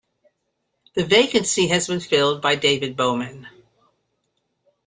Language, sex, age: English, female, 70-79